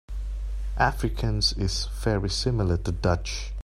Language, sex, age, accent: English, male, 30-39, Hong Kong English